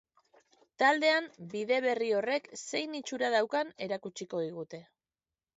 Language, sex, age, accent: Basque, female, 40-49, Erdialdekoa edo Nafarra (Gipuzkoa, Nafarroa)